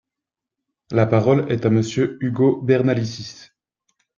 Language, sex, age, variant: French, male, 30-39, Français de métropole